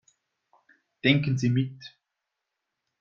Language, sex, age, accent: German, male, 50-59, Schweizerdeutsch